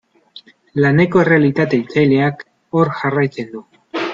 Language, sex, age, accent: Basque, male, 30-39, Mendebalekoa (Araba, Bizkaia, Gipuzkoako mendebaleko herri batzuk)